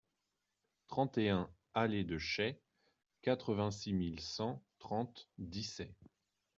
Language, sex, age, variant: French, male, 30-39, Français de métropole